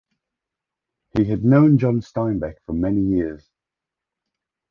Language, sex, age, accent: English, male, 30-39, England English